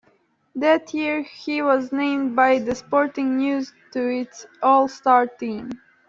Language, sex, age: English, female, under 19